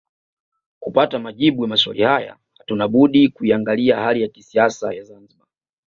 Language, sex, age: Swahili, male, 19-29